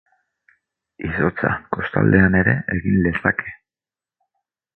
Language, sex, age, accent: Basque, male, 40-49, Mendebalekoa (Araba, Bizkaia, Gipuzkoako mendebaleko herri batzuk)